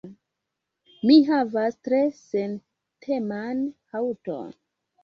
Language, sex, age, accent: Esperanto, female, 19-29, Internacia